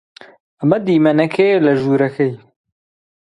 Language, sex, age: Central Kurdish, male, 19-29